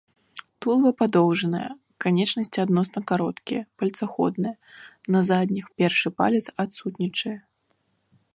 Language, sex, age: Belarusian, female, 19-29